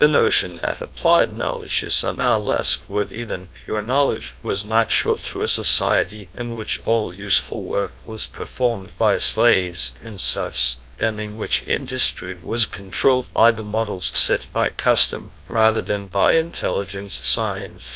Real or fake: fake